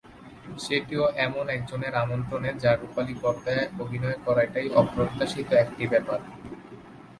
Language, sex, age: Bengali, male, 19-29